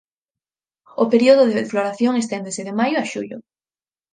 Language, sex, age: Galician, female, 19-29